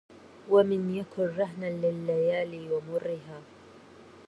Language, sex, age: Arabic, female, 19-29